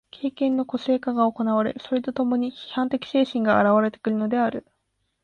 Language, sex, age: Japanese, female, under 19